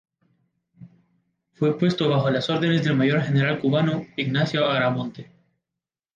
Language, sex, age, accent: Spanish, male, 19-29, América central